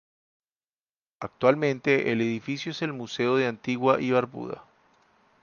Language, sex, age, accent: Spanish, male, 30-39, Andino-Pacífico: Colombia, Perú, Ecuador, oeste de Bolivia y Venezuela andina